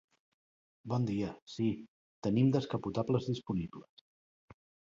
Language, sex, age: Catalan, male, 50-59